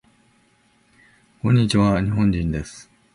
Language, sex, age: Japanese, male, 60-69